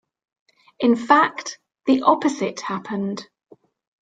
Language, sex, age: English, female, 50-59